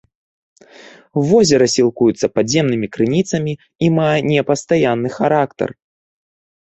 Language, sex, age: Belarusian, male, 19-29